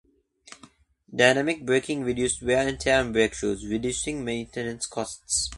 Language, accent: English, Australian English